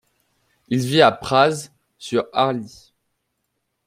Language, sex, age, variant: French, male, under 19, Français de métropole